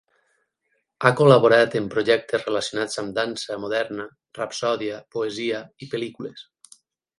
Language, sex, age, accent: Catalan, male, 30-39, valencià; valencià meridional